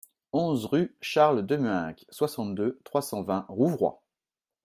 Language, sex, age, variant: French, male, 40-49, Français de métropole